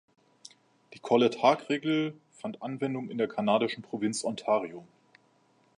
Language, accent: German, Deutschland Deutsch